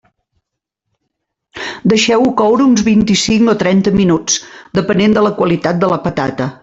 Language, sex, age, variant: Catalan, female, 50-59, Central